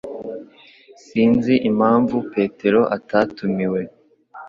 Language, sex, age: Kinyarwanda, male, under 19